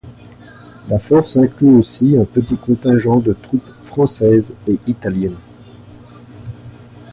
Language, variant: French, Français de métropole